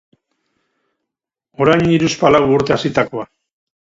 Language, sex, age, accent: Basque, male, 50-59, Mendebalekoa (Araba, Bizkaia, Gipuzkoako mendebaleko herri batzuk)